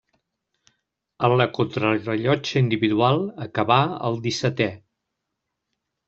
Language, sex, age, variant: Catalan, male, 60-69, Central